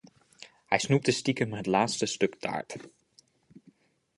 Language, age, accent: Dutch, 19-29, Nederlands Nederlands